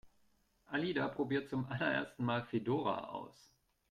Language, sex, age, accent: German, male, 30-39, Deutschland Deutsch